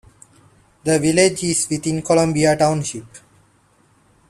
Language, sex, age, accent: English, male, 19-29, India and South Asia (India, Pakistan, Sri Lanka)